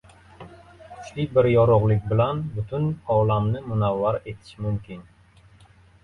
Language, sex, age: Uzbek, male, 30-39